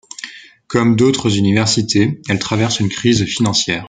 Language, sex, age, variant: French, male, 19-29, Français de métropole